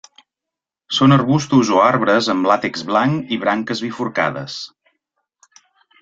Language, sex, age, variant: Catalan, male, 40-49, Central